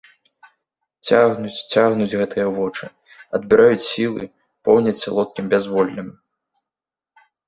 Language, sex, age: Belarusian, male, 30-39